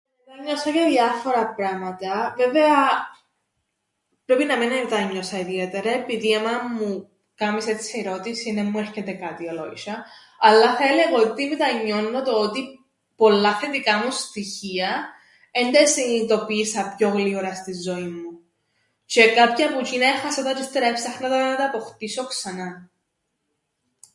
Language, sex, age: Greek, female, 19-29